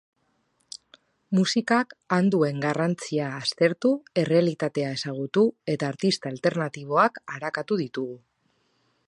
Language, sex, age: Basque, female, 30-39